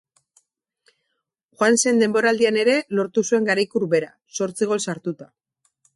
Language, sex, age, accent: Basque, female, 40-49, Mendebalekoa (Araba, Bizkaia, Gipuzkoako mendebaleko herri batzuk)